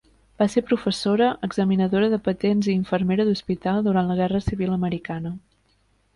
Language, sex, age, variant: Catalan, female, 19-29, Septentrional